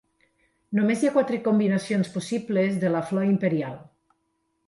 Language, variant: Catalan, Nord-Occidental